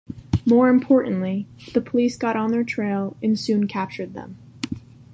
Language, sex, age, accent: English, female, under 19, United States English